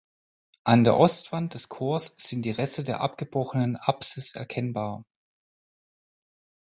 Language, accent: German, Deutschland Deutsch